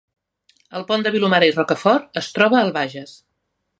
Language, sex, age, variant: Catalan, female, 40-49, Central